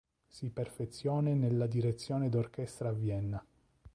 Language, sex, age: Italian, male, 30-39